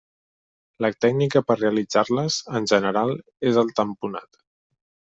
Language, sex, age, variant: Catalan, male, 19-29, Central